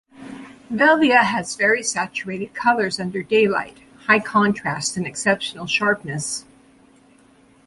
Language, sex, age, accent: English, female, 50-59, United States English